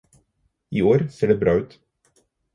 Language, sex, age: Norwegian Bokmål, male, 30-39